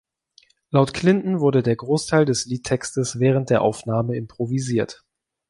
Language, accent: German, Deutschland Deutsch